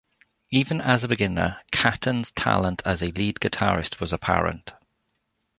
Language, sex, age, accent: English, male, 40-49, Welsh English